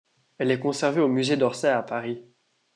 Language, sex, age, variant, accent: French, male, under 19, Français d'Europe, Français de Suisse